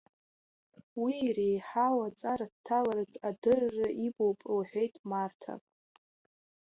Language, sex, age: Abkhazian, female, under 19